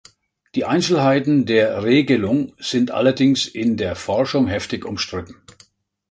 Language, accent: German, Deutschland Deutsch